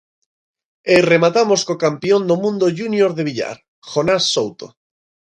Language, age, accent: Galician, 19-29, Normativo (estándar)